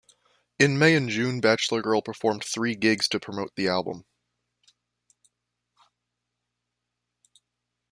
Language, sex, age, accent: English, male, under 19, United States English